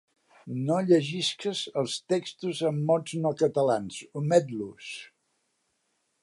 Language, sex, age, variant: Catalan, male, 60-69, Central